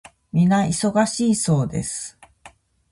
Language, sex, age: Japanese, female, 40-49